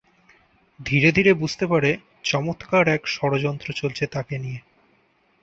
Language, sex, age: Bengali, male, 19-29